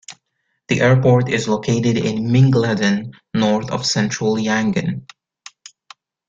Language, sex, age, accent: English, male, 19-29, United States English